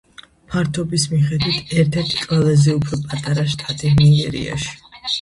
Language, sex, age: Georgian, female, 40-49